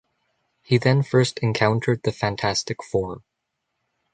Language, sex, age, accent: English, male, under 19, Canadian English